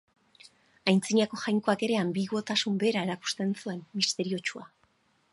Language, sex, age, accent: Basque, female, 50-59, Erdialdekoa edo Nafarra (Gipuzkoa, Nafarroa)